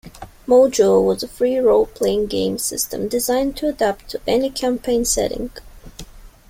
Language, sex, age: English, female, 19-29